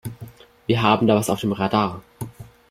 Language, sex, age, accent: German, male, under 19, Deutschland Deutsch